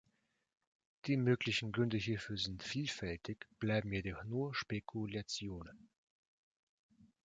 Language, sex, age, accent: German, male, 30-39, Russisch Deutsch